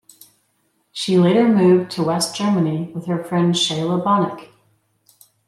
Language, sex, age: English, female, 50-59